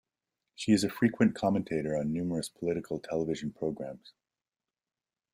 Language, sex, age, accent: English, male, 40-49, Canadian English